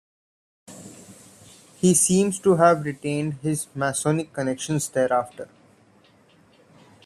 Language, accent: English, India and South Asia (India, Pakistan, Sri Lanka)